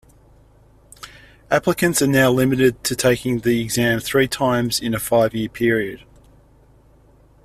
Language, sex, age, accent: English, male, 30-39, Australian English